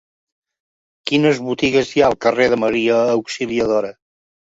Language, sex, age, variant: Catalan, male, 70-79, Central